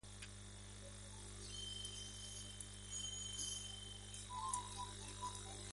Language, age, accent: Spanish, 40-49, España: Centro-Sur peninsular (Madrid, Toledo, Castilla-La Mancha)